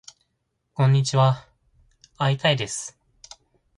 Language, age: Japanese, 19-29